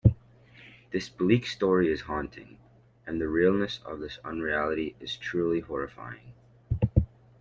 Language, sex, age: English, male, under 19